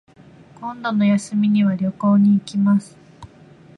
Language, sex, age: Japanese, female, 19-29